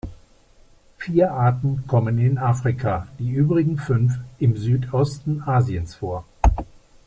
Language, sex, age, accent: German, male, 60-69, Deutschland Deutsch